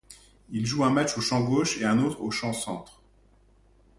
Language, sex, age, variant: French, male, 40-49, Français de métropole